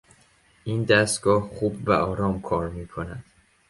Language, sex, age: Persian, male, under 19